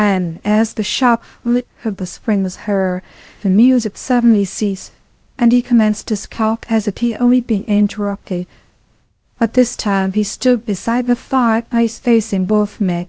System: TTS, VITS